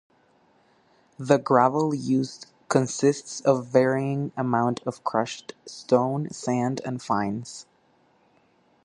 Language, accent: English, United States English